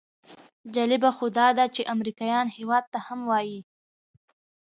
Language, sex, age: Pashto, female, 19-29